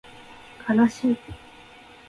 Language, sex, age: Japanese, female, 19-29